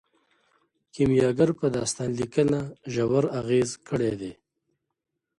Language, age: Pashto, 30-39